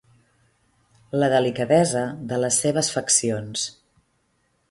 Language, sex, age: Catalan, female, 30-39